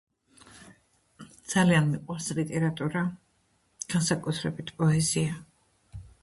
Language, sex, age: Georgian, female, 60-69